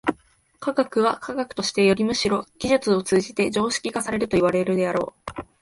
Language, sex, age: Japanese, female, 19-29